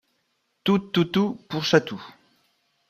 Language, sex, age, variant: French, male, 19-29, Français de métropole